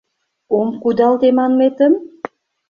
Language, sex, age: Mari, female, 50-59